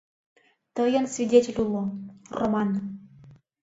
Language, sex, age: Mari, female, under 19